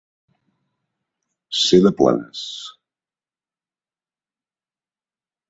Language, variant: Catalan, Central